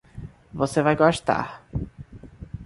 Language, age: Portuguese, under 19